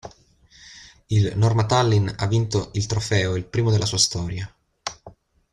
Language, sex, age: Italian, male, 19-29